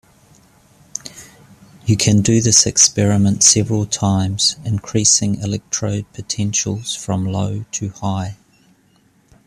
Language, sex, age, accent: English, male, 50-59, New Zealand English